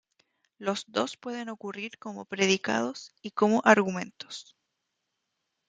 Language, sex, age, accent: Spanish, female, 30-39, Chileno: Chile, Cuyo